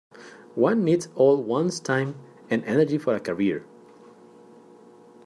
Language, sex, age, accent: English, male, 30-39, United States English